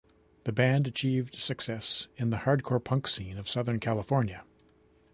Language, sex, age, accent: English, male, 50-59, Canadian English